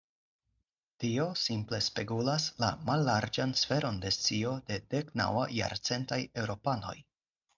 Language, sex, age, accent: Esperanto, male, 19-29, Internacia